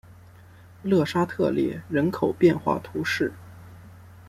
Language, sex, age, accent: Chinese, male, 19-29, 出生地：辽宁省